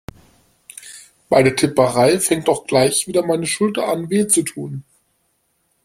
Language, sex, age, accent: German, male, 19-29, Deutschland Deutsch